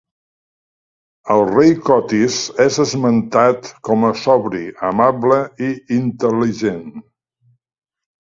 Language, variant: Catalan, Central